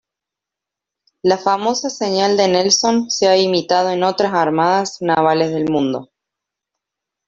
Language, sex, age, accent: Spanish, female, 19-29, Rioplatense: Argentina, Uruguay, este de Bolivia, Paraguay